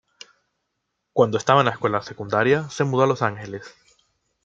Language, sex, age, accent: Spanish, male, 19-29, Caribe: Cuba, Venezuela, Puerto Rico, República Dominicana, Panamá, Colombia caribeña, México caribeño, Costa del golfo de México